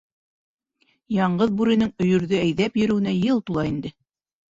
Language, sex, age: Bashkir, female, 60-69